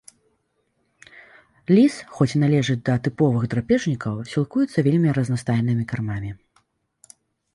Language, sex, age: Belarusian, female, 19-29